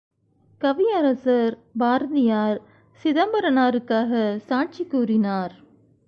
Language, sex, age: Tamil, female, 40-49